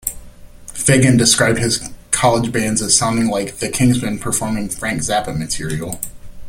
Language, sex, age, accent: English, male, 30-39, United States English